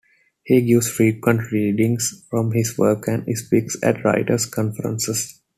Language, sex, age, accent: English, male, 19-29, India and South Asia (India, Pakistan, Sri Lanka)